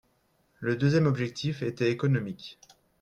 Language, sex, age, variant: French, male, 19-29, Français de métropole